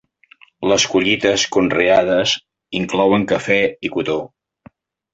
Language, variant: Catalan, Central